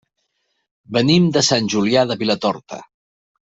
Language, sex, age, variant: Catalan, male, 40-49, Central